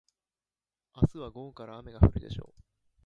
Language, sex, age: Japanese, male, 30-39